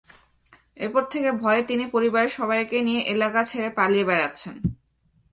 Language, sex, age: Bengali, female, 19-29